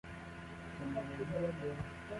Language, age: Central Kurdish, 40-49